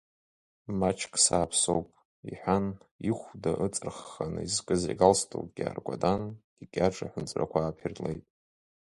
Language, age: Abkhazian, 19-29